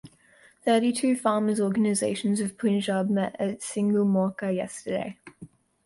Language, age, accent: English, under 19, Australian English